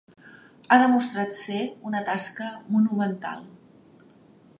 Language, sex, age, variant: Catalan, female, 50-59, Central